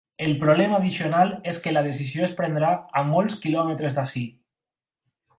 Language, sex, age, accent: Catalan, male, 19-29, valencià